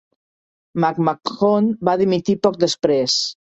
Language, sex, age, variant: Catalan, female, 50-59, Central